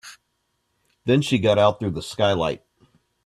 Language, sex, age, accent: English, male, 40-49, United States English